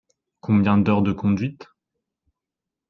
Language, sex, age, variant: French, male, 19-29, Français de métropole